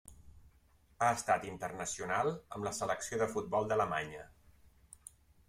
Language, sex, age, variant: Catalan, male, 40-49, Central